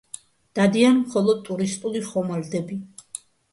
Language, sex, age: Georgian, female, 50-59